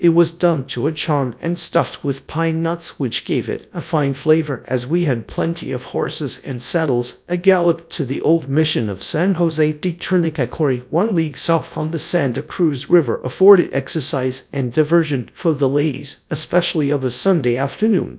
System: TTS, GradTTS